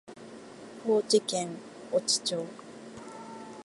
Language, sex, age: Japanese, female, 50-59